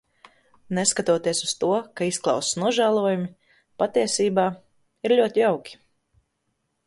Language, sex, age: Latvian, female, 19-29